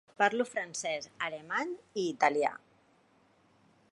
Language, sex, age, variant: Catalan, female, 40-49, Central